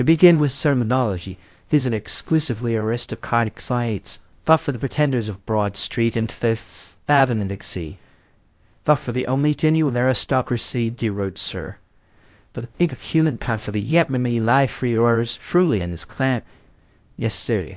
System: TTS, VITS